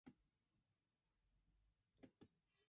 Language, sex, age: English, female, under 19